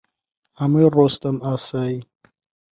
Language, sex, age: Central Kurdish, male, 19-29